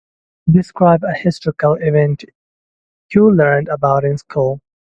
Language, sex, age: English, male, 19-29